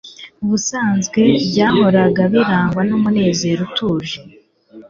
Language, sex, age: Kinyarwanda, female, 19-29